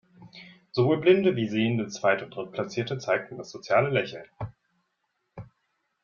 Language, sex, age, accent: German, male, 30-39, Deutschland Deutsch